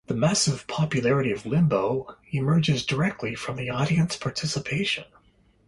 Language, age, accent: English, 60-69, Canadian English